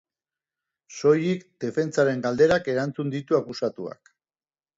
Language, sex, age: Basque, male, 40-49